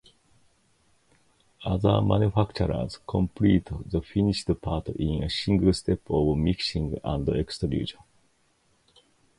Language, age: English, 50-59